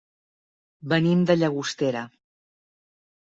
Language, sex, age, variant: Catalan, female, 40-49, Central